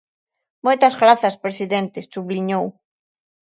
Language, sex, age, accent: Galician, female, 30-39, Central (gheada)